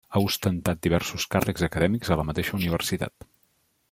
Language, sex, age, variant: Catalan, male, 40-49, Central